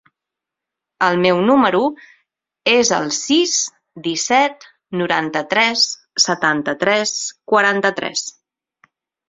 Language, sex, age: Catalan, female, 40-49